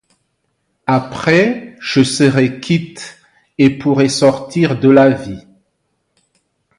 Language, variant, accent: French, Français d'Afrique subsaharienne et des îles africaines, Français de Madagascar